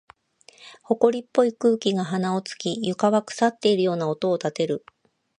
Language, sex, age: Japanese, female, 50-59